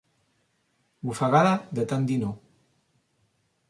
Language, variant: Catalan, Central